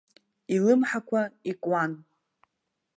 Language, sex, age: Abkhazian, female, under 19